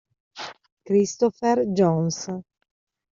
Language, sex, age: Italian, female, 30-39